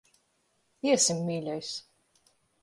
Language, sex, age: Latvian, female, 19-29